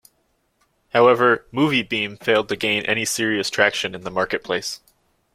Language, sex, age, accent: English, male, 19-29, United States English